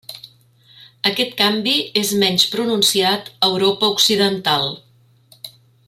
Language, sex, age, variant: Catalan, female, 50-59, Central